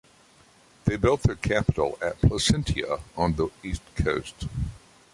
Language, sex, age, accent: English, male, 60-69, United States English